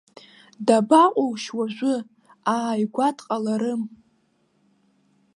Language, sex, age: Abkhazian, female, under 19